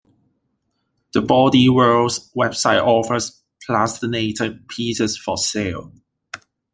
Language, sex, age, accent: English, male, 19-29, Hong Kong English